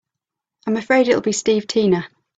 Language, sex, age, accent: English, female, 30-39, England English